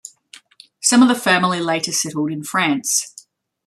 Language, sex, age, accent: English, female, 40-49, Australian English